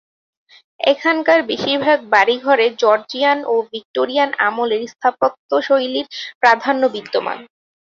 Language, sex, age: Bengali, female, 19-29